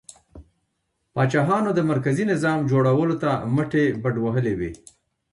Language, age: Pashto, 50-59